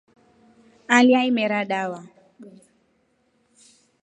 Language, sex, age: Rombo, female, 19-29